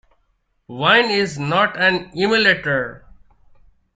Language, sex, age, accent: English, male, 19-29, India and South Asia (India, Pakistan, Sri Lanka)